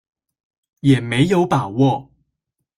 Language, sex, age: Chinese, male, 19-29